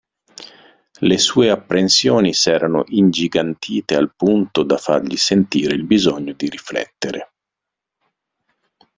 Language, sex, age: Italian, male, 40-49